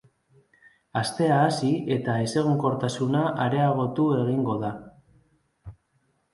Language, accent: Basque, Mendebalekoa (Araba, Bizkaia, Gipuzkoako mendebaleko herri batzuk)